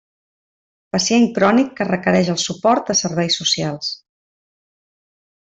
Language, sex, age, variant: Catalan, female, 30-39, Central